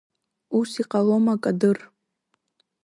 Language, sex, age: Abkhazian, female, under 19